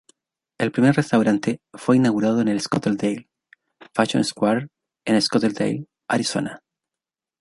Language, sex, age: Spanish, male, 40-49